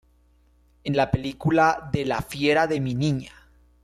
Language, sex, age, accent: Spanish, male, 19-29, Caribe: Cuba, Venezuela, Puerto Rico, República Dominicana, Panamá, Colombia caribeña, México caribeño, Costa del golfo de México